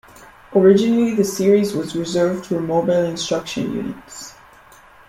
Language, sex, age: English, female, under 19